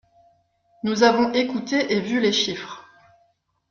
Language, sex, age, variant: French, female, 40-49, Français de métropole